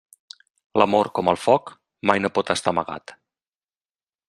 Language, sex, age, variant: Catalan, male, 40-49, Central